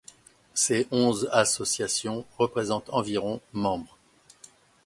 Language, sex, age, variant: French, male, 60-69, Français de métropole